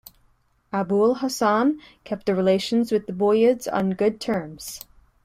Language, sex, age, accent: English, female, 19-29, United States English